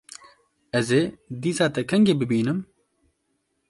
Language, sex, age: Kurdish, male, 19-29